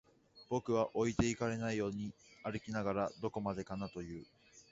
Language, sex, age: Japanese, male, under 19